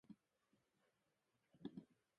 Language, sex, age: Japanese, male, 19-29